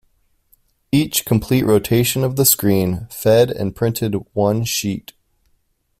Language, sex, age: English, male, 30-39